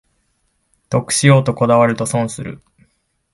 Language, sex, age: Japanese, male, 19-29